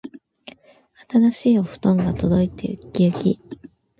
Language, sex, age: Japanese, female, 19-29